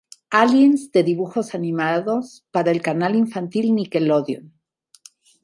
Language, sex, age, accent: Spanish, female, 60-69, México